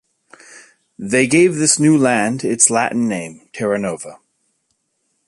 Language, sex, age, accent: English, male, 30-39, United States English